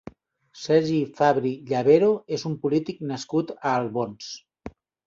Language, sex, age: Catalan, male, 40-49